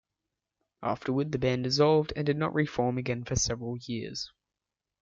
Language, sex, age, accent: English, male, under 19, Australian English